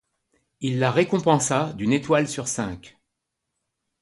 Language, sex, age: French, male, 60-69